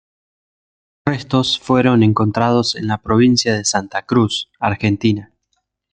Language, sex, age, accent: Spanish, male, 19-29, Rioplatense: Argentina, Uruguay, este de Bolivia, Paraguay